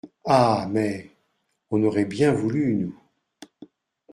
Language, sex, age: French, male, 60-69